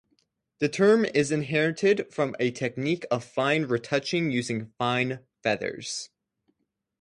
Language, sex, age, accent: English, male, under 19, United States English